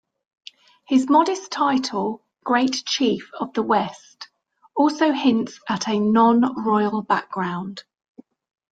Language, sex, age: English, female, 50-59